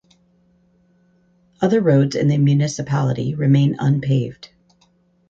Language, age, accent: English, 40-49, United States English